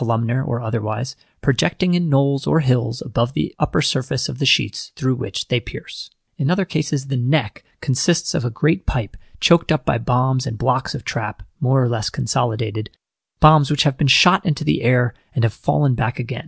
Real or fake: real